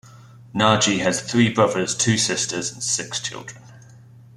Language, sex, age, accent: English, male, 40-49, England English